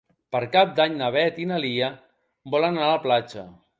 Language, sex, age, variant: Catalan, male, 50-59, Balear